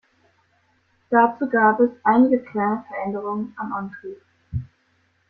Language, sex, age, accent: German, female, under 19, Deutschland Deutsch